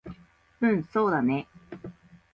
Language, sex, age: Japanese, female, 30-39